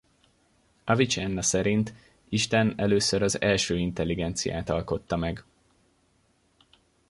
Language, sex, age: Hungarian, male, 19-29